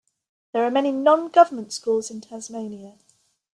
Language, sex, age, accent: English, female, 50-59, England English